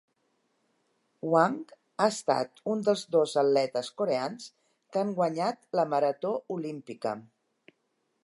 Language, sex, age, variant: Catalan, female, 60-69, Central